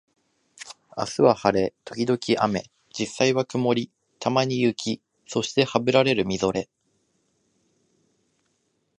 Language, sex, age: Japanese, male, 19-29